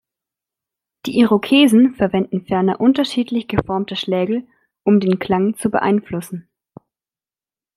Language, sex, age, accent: German, female, 19-29, Deutschland Deutsch